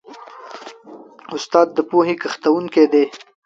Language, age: Pashto, 19-29